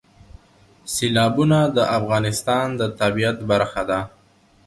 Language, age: Pashto, 19-29